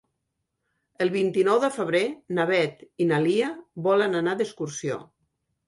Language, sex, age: Catalan, female, 60-69